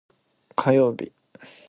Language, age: Japanese, 19-29